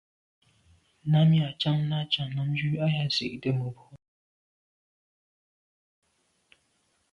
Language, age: Medumba, 30-39